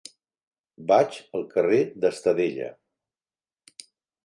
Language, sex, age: Catalan, male, 60-69